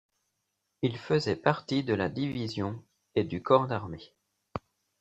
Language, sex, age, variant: French, male, 40-49, Français de métropole